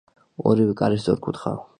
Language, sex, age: Georgian, male, under 19